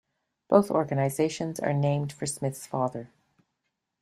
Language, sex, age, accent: English, female, 60-69, Canadian English